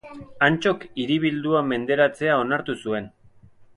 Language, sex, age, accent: Basque, male, 30-39, Mendebalekoa (Araba, Bizkaia, Gipuzkoako mendebaleko herri batzuk)